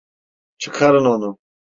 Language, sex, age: Turkish, male, 19-29